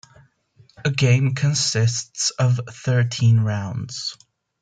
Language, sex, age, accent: English, male, 19-29, United States English